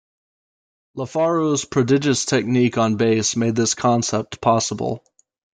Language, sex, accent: English, male, United States English